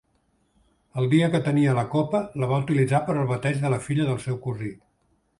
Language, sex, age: Catalan, male, 70-79